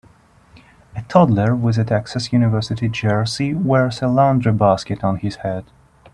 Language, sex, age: English, male, 19-29